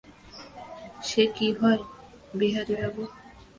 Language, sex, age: Bengali, female, 19-29